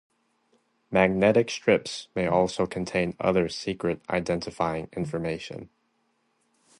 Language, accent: English, United States English